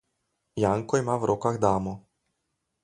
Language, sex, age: Slovenian, male, 40-49